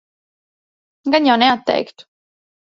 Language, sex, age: Latvian, female, 30-39